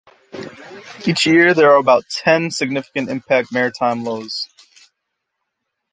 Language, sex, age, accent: English, male, 19-29, United States English